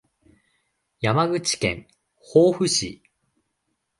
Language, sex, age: Japanese, male, 19-29